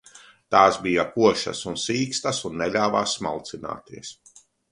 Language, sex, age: Latvian, male, 40-49